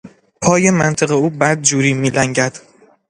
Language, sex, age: Persian, male, 19-29